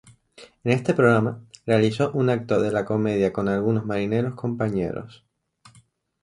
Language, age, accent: Spanish, 19-29, España: Islas Canarias